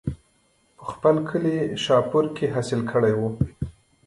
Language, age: Pashto, 30-39